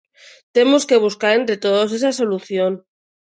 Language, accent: Galician, Neofalante